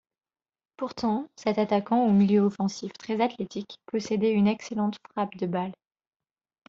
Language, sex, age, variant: French, female, 19-29, Français de métropole